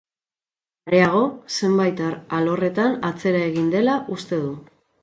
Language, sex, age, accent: Basque, female, 19-29, Mendebalekoa (Araba, Bizkaia, Gipuzkoako mendebaleko herri batzuk)